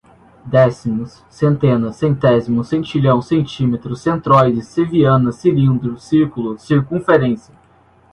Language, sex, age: Portuguese, male, under 19